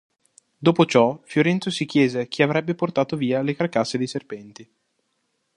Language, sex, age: Italian, male, 19-29